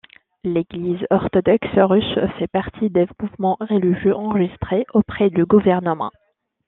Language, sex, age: French, female, 19-29